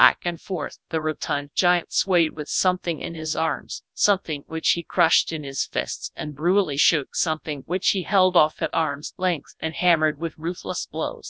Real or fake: fake